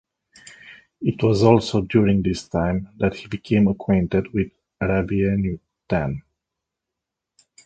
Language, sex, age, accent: English, male, 30-39, United States English